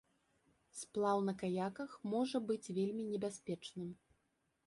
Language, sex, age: Belarusian, female, 40-49